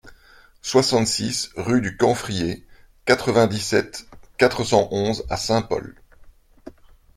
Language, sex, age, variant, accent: French, male, 40-49, Français d'Europe, Français de Belgique